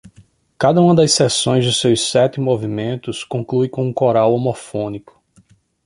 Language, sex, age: Portuguese, male, 40-49